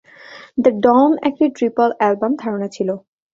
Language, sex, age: Bengali, female, 19-29